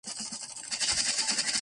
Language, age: English, 19-29